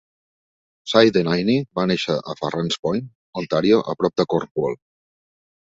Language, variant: Catalan, Central